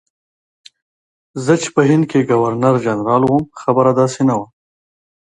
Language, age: Pashto, 30-39